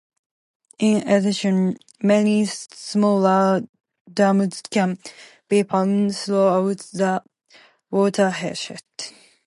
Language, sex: English, female